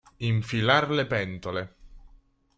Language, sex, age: Italian, male, 19-29